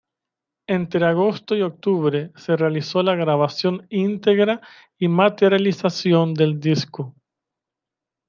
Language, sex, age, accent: Spanish, male, 30-39, Caribe: Cuba, Venezuela, Puerto Rico, República Dominicana, Panamá, Colombia caribeña, México caribeño, Costa del golfo de México